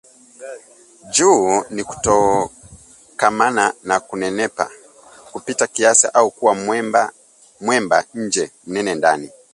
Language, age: Swahili, 30-39